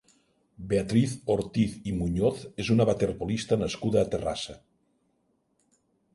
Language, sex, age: Catalan, male, 60-69